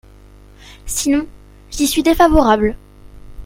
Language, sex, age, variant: French, female, under 19, Français de métropole